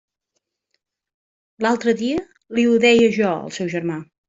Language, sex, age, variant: Catalan, female, 40-49, Central